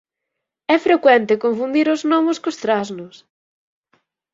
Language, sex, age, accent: Galician, female, 19-29, Atlántico (seseo e gheada)